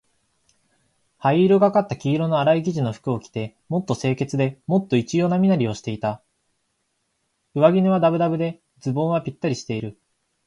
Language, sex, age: Japanese, male, 19-29